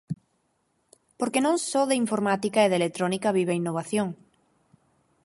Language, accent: Galician, Normativo (estándar)